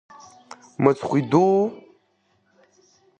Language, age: Abkhazian, under 19